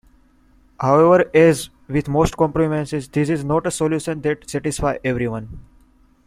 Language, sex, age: English, male, 19-29